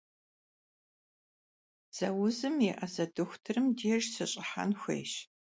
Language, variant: Kabardian, Адыгэбзэ (Къэбэрдей, Кирил, псоми зэдай)